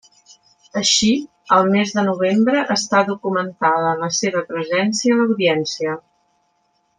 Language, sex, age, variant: Catalan, female, 60-69, Central